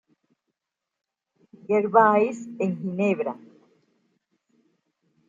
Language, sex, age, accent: Spanish, female, 40-49, Caribe: Cuba, Venezuela, Puerto Rico, República Dominicana, Panamá, Colombia caribeña, México caribeño, Costa del golfo de México